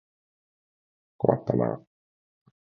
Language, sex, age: Japanese, male, 50-59